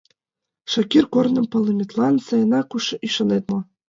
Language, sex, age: Mari, female, 19-29